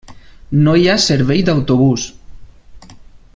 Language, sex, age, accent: Catalan, male, 30-39, valencià